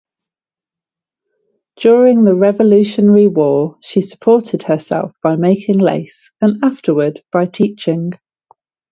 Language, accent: English, England English